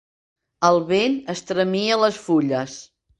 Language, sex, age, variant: Catalan, female, 60-69, Central